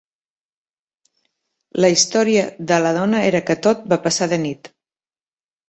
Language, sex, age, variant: Catalan, female, 40-49, Central